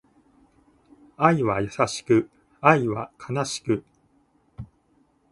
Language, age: Japanese, 19-29